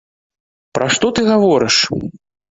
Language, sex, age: Belarusian, male, 30-39